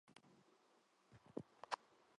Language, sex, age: Japanese, male, 19-29